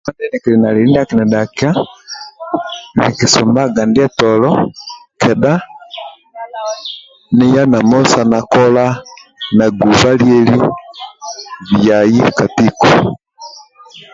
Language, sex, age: Amba (Uganda), male, 40-49